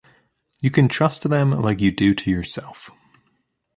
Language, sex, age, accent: English, male, 19-29, United States English